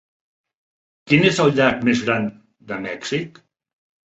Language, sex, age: Catalan, male, 50-59